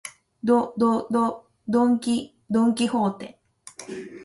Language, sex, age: Japanese, female, 50-59